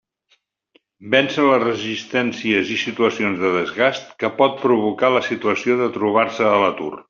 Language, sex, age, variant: Catalan, male, 70-79, Central